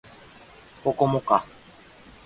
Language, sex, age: Japanese, male, 19-29